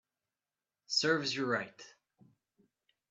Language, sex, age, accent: English, male, 19-29, United States English